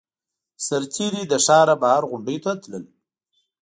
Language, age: Pashto, 40-49